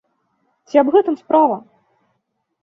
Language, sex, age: Belarusian, female, 19-29